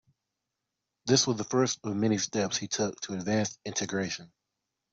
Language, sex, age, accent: English, male, 19-29, United States English